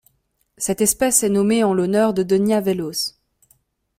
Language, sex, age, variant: French, female, 19-29, Français de métropole